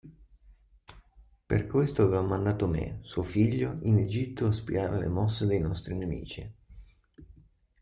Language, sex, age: Italian, male, 30-39